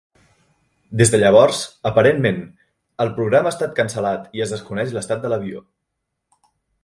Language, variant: Catalan, Central